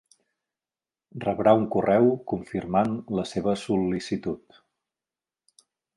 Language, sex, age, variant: Catalan, male, 40-49, Central